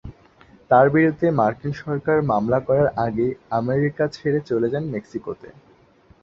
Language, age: Bengali, 19-29